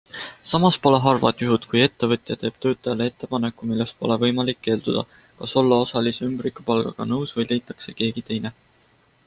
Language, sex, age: Estonian, male, 19-29